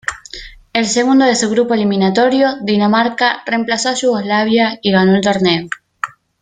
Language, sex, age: Spanish, female, 19-29